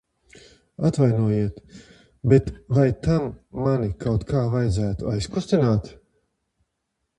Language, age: Latvian, 50-59